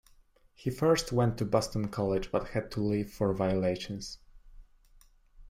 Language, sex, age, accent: English, male, under 19, United States English